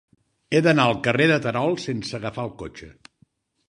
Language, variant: Catalan, Nord-Occidental